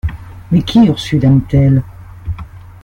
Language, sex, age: French, female, 60-69